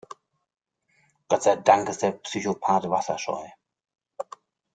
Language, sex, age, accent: German, male, 50-59, Deutschland Deutsch